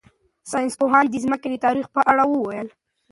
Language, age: Pashto, 19-29